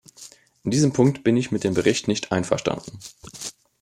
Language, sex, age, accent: German, male, 19-29, Deutschland Deutsch